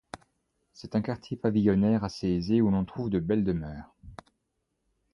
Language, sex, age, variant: French, male, 19-29, Français de métropole